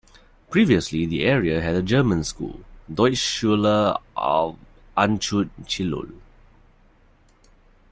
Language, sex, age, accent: English, male, 30-39, Singaporean English